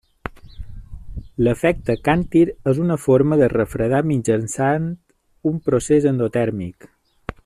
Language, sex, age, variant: Catalan, male, 40-49, Balear